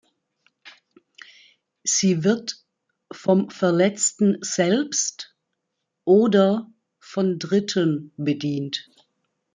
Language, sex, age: German, female, 50-59